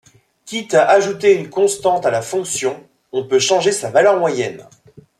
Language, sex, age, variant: French, male, 30-39, Français de métropole